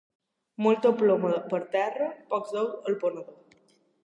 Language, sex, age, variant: Catalan, female, under 19, Balear